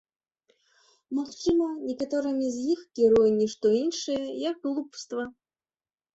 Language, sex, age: Belarusian, female, 30-39